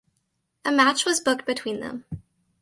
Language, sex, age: English, female, under 19